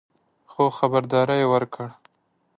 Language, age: Pashto, 19-29